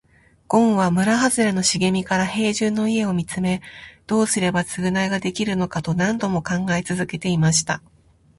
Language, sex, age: Japanese, female, 30-39